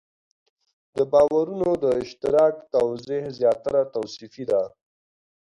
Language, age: Pashto, 19-29